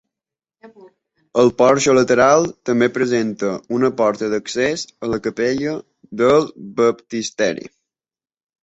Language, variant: Catalan, Balear